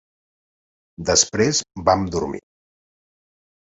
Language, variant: Catalan, Central